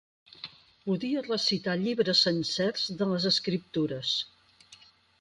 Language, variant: Catalan, Central